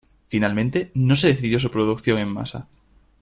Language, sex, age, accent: Spanish, male, under 19, España: Norte peninsular (Asturias, Castilla y León, Cantabria, País Vasco, Navarra, Aragón, La Rioja, Guadalajara, Cuenca)